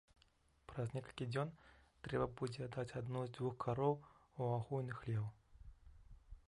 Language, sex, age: Belarusian, male, 30-39